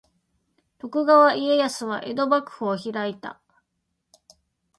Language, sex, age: Japanese, female, 40-49